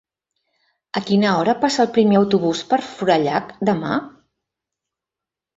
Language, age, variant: Catalan, 50-59, Central